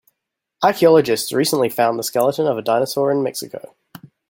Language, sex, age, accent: English, male, 30-39, New Zealand English